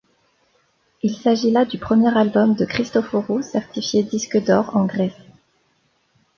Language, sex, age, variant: French, female, 30-39, Français de métropole